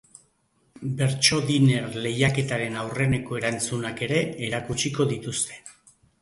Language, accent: Basque, Erdialdekoa edo Nafarra (Gipuzkoa, Nafarroa)